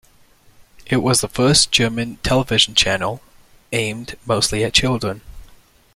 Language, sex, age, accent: English, male, 19-29, United States English